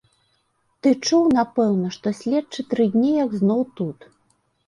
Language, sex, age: Belarusian, female, 40-49